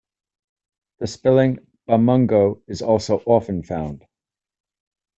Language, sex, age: English, male, 40-49